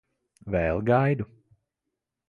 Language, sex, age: Latvian, male, 19-29